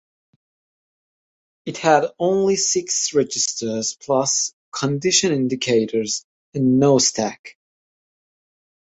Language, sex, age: English, male, 19-29